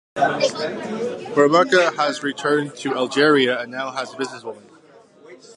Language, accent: English, Irish English